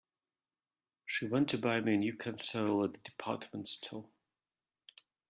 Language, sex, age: English, male, 40-49